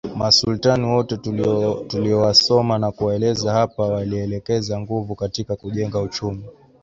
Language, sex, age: Swahili, male, 19-29